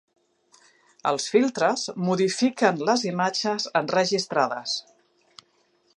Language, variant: Catalan, Central